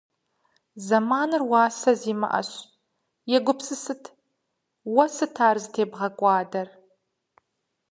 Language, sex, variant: Kabardian, female, Адыгэбзэ (Къэбэрдей, Кирил, псоми зэдай)